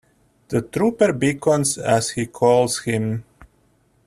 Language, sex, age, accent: English, male, 40-49, Australian English